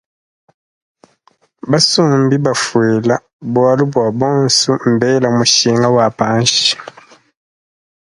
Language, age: Luba-Lulua, 30-39